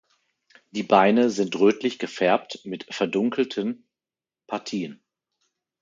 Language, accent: German, Deutschland Deutsch